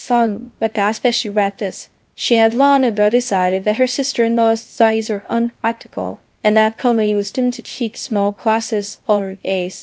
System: TTS, VITS